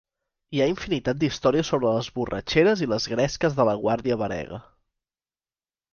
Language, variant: Catalan, Central